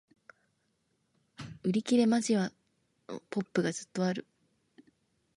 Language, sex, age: Japanese, female, under 19